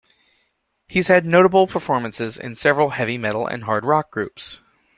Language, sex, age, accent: English, male, 30-39, United States English